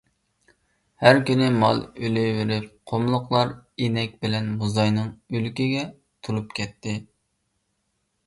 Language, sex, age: Uyghur, male, 30-39